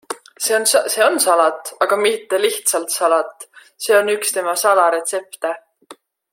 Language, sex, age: Estonian, female, 19-29